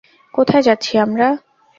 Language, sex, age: Bengali, female, 19-29